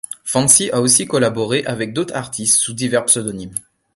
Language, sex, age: French, male, 19-29